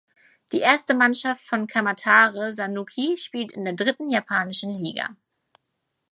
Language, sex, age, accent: German, female, 19-29, Deutschland Deutsch